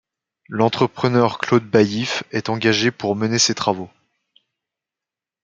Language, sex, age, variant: French, male, 19-29, Français de métropole